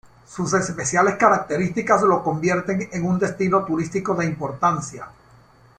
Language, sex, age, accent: Spanish, male, 60-69, Caribe: Cuba, Venezuela, Puerto Rico, República Dominicana, Panamá, Colombia caribeña, México caribeño, Costa del golfo de México